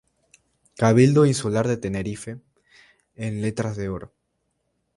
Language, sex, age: Spanish, male, 19-29